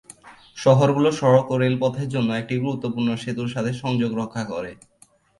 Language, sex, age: Bengali, male, 19-29